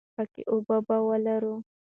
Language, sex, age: Pashto, female, 19-29